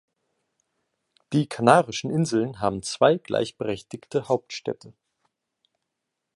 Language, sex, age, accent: German, male, 19-29, Deutschland Deutsch